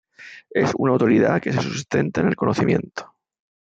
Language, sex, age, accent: Spanish, male, 40-49, España: Sur peninsular (Andalucia, Extremadura, Murcia)